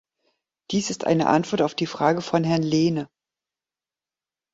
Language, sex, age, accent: German, female, 50-59, Deutschland Deutsch; Norddeutsch